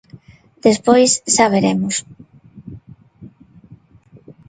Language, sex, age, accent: Galician, female, 40-49, Neofalante